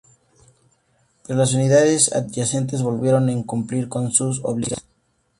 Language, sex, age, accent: Spanish, male, 19-29, México